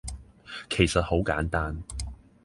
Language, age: Cantonese, 19-29